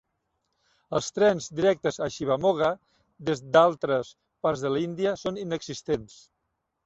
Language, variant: Catalan, Central